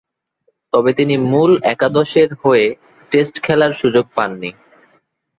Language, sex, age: Bengali, male, 19-29